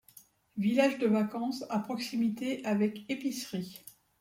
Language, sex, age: French, female, 50-59